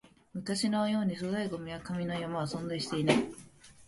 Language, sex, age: Japanese, female, under 19